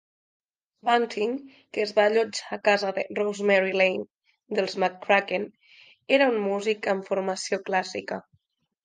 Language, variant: Catalan, Nord-Occidental